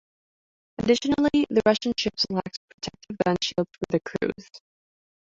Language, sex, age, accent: English, female, 19-29, United States English